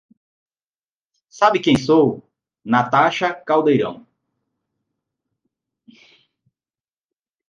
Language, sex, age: Portuguese, male, 19-29